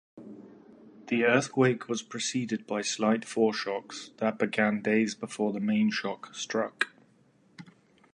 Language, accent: English, England English